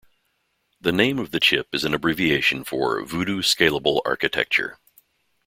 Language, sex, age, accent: English, male, 60-69, United States English